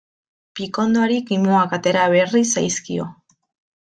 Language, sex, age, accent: Basque, female, 19-29, Mendebalekoa (Araba, Bizkaia, Gipuzkoako mendebaleko herri batzuk)